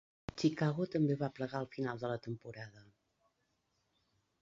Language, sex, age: Catalan, female, 50-59